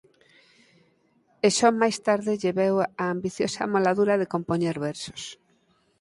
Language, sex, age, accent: Galician, female, 50-59, Normativo (estándar)